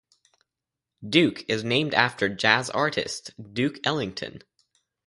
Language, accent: English, United States English